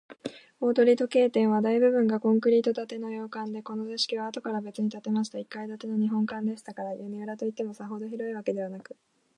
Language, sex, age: Japanese, female, 19-29